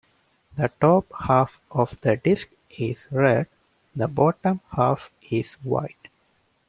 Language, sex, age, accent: English, male, 19-29, United States English